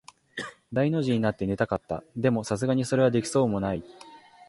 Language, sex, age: Japanese, male, 19-29